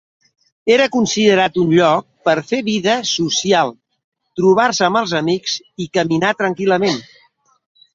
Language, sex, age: Catalan, male, 60-69